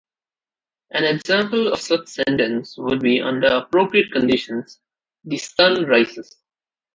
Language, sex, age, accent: English, male, under 19, India and South Asia (India, Pakistan, Sri Lanka)